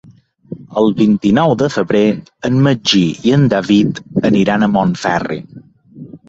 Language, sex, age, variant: Catalan, male, 40-49, Balear